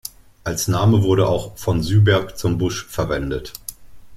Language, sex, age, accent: German, male, 40-49, Deutschland Deutsch